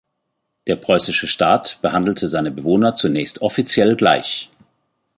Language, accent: German, Deutschland Deutsch